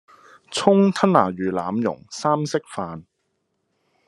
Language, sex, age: Cantonese, male, 19-29